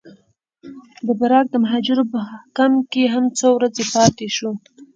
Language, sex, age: Pashto, female, 19-29